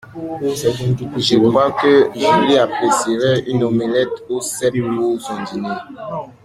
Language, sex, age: French, female, 30-39